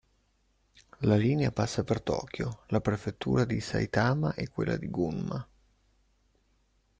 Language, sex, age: Italian, male, 30-39